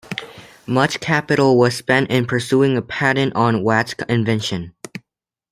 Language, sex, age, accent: English, male, under 19, United States English